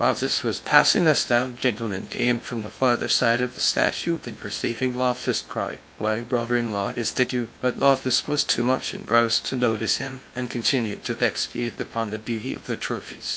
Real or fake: fake